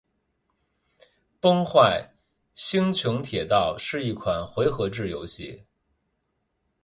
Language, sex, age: Chinese, male, 19-29